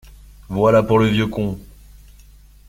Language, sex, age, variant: French, male, 30-39, Français de métropole